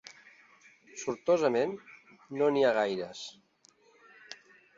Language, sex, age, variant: Catalan, male, 40-49, Central